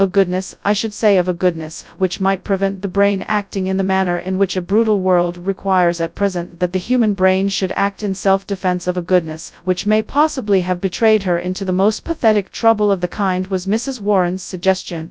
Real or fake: fake